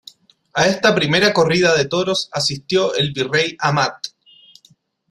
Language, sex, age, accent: Spanish, male, 30-39, Chileno: Chile, Cuyo